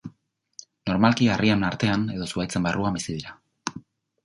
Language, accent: Basque, Erdialdekoa edo Nafarra (Gipuzkoa, Nafarroa)